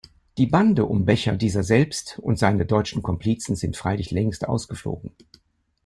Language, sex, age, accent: German, male, 70-79, Deutschland Deutsch